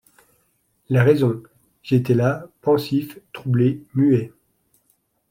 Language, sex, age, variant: French, male, 40-49, Français de métropole